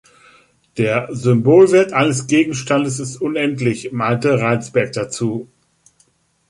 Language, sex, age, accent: German, male, 50-59, Deutschland Deutsch